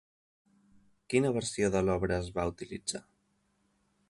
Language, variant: Catalan, Central